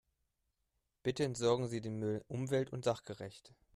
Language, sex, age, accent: German, male, 19-29, Deutschland Deutsch